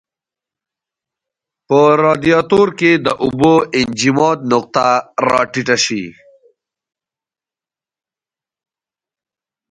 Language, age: Pashto, 19-29